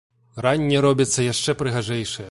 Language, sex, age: Belarusian, male, 19-29